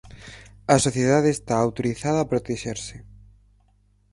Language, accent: Galician, Central (gheada); Normativo (estándar)